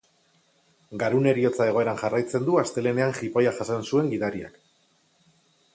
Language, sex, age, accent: Basque, male, 40-49, Mendebalekoa (Araba, Bizkaia, Gipuzkoako mendebaleko herri batzuk)